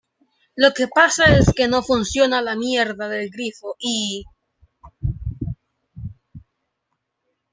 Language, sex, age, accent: Spanish, male, under 19, Caribe: Cuba, Venezuela, Puerto Rico, República Dominicana, Panamá, Colombia caribeña, México caribeño, Costa del golfo de México